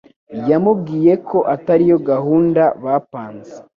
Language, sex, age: Kinyarwanda, male, under 19